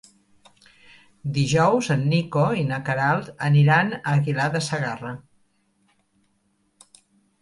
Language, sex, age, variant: Catalan, female, 60-69, Central